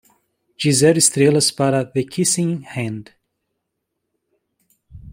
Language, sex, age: Portuguese, male, 40-49